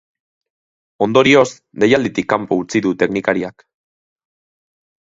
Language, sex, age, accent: Basque, male, 30-39, Mendebalekoa (Araba, Bizkaia, Gipuzkoako mendebaleko herri batzuk)